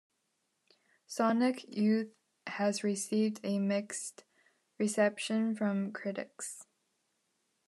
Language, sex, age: English, female, under 19